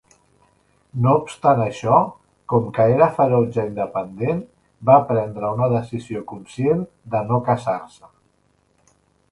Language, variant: Catalan, Central